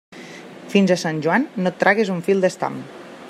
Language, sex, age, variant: Catalan, female, 30-39, Central